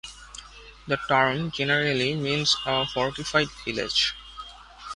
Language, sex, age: English, male, 19-29